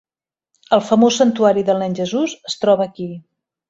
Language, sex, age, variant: Catalan, female, 50-59, Central